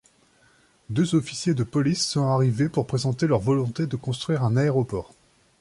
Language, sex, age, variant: French, male, 30-39, Français de métropole